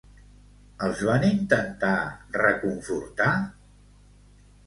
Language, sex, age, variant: Catalan, male, 60-69, Central